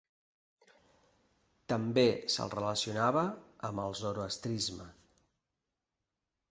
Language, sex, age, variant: Catalan, male, 50-59, Central